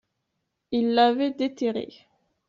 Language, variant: French, Français de métropole